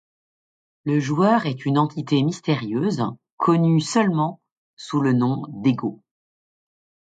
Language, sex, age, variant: French, female, 40-49, Français de métropole